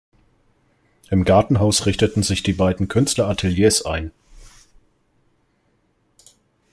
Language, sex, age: German, male, 30-39